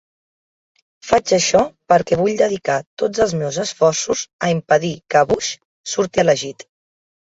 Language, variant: Catalan, Central